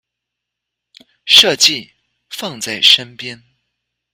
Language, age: Chinese, 30-39